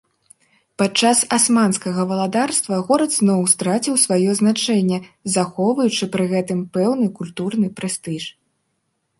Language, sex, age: Belarusian, female, 19-29